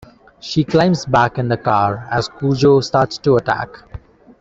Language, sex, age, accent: English, male, 19-29, India and South Asia (India, Pakistan, Sri Lanka)